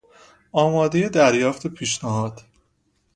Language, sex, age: Persian, male, 19-29